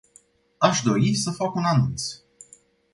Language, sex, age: Romanian, male, 19-29